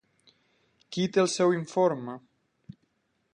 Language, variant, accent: Catalan, Central, central